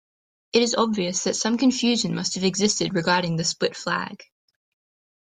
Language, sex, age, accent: English, female, under 19, Australian English